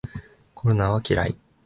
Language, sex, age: Japanese, male, 19-29